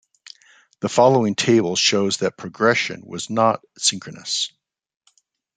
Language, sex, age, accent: English, male, 50-59, United States English